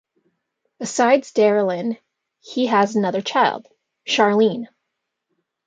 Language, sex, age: English, female, 19-29